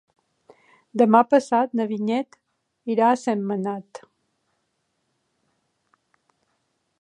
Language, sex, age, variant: Catalan, female, 50-59, Balear